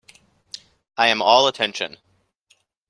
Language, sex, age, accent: English, male, 19-29, United States English